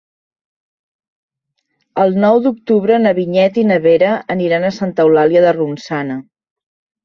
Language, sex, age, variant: Catalan, female, 50-59, Central